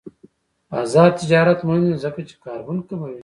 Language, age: Pashto, 30-39